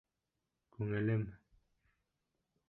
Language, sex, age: Bashkir, male, 19-29